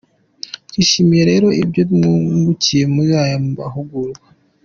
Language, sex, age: Kinyarwanda, male, 19-29